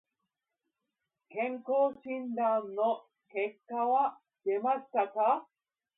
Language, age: Japanese, 30-39